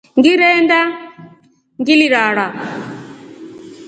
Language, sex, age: Rombo, female, 30-39